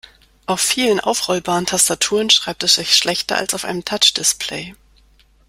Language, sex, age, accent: German, female, 30-39, Deutschland Deutsch